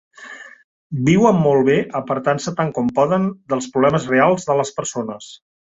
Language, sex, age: Catalan, male, 50-59